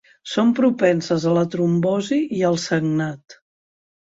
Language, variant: Catalan, Central